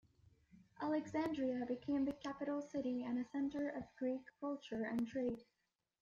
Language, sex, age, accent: English, female, under 19, England English